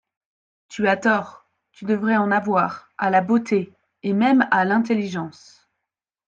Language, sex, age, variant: French, female, 30-39, Français de métropole